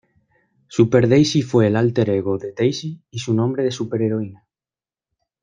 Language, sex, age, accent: Spanish, male, 19-29, España: Centro-Sur peninsular (Madrid, Toledo, Castilla-La Mancha)